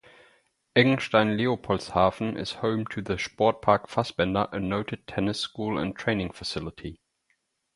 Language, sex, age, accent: English, male, 30-39, New Zealand English